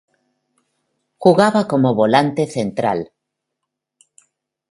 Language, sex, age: Spanish, female, 60-69